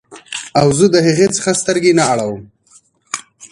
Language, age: Pashto, 30-39